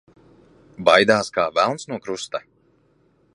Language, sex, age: Latvian, male, 30-39